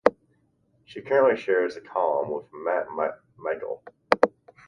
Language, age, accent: English, 19-29, United States English